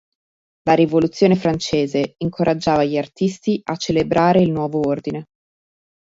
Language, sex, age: Italian, female, 30-39